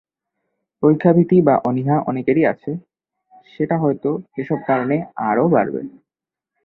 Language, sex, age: Bengali, male, 19-29